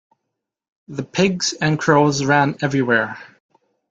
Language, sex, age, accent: English, male, 19-29, Canadian English